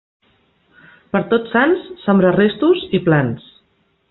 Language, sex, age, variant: Catalan, female, 40-49, Central